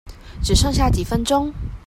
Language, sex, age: Chinese, female, 19-29